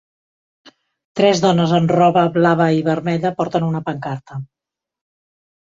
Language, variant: Catalan, Central